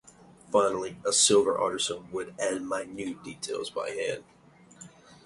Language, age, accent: English, 19-29, United States English